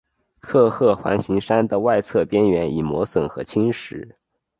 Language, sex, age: Chinese, male, under 19